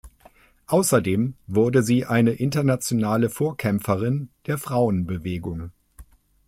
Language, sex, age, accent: German, male, 50-59, Deutschland Deutsch